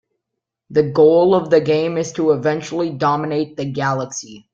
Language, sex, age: English, male, under 19